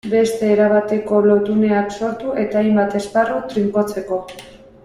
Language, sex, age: Basque, female, 19-29